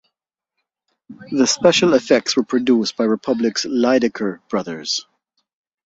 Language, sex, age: English, male, 40-49